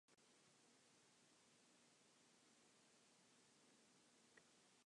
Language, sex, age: English, male, under 19